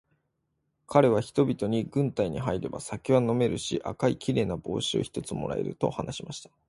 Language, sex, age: Japanese, male, 19-29